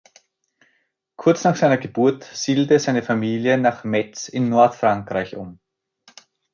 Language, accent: German, Österreichisches Deutsch